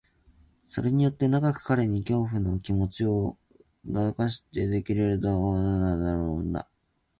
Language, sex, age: Japanese, male, 19-29